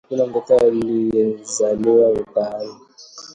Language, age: Swahili, 30-39